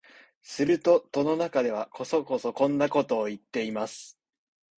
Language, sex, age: Japanese, male, 19-29